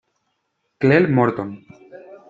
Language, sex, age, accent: Spanish, male, 19-29, España: Centro-Sur peninsular (Madrid, Toledo, Castilla-La Mancha)